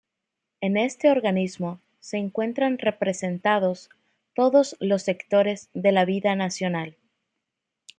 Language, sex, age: Spanish, female, 19-29